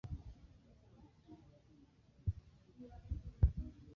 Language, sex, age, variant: Swahili, male, 30-39, Kiswahili cha Bara ya Kenya